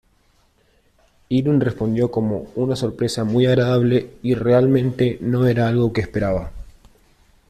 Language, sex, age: Spanish, male, 30-39